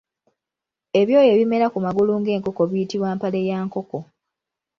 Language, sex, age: Ganda, female, 19-29